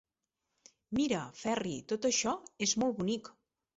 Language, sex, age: Catalan, female, 40-49